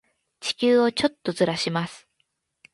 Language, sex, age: Japanese, female, 19-29